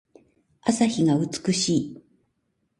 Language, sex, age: Japanese, female, 60-69